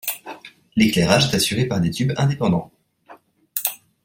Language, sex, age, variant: French, male, 19-29, Français de métropole